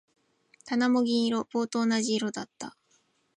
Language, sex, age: Japanese, female, 19-29